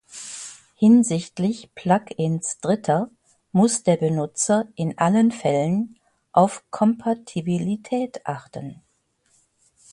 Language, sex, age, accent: German, female, 60-69, Deutschland Deutsch